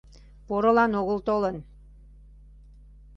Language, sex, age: Mari, female, 40-49